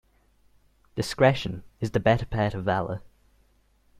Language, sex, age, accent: English, male, 19-29, Irish English